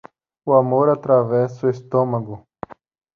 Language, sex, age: Portuguese, male, 19-29